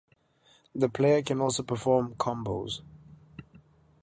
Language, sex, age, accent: English, male, 19-29, Southern African (South Africa, Zimbabwe, Namibia)